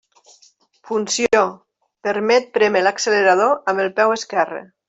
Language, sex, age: Catalan, female, 50-59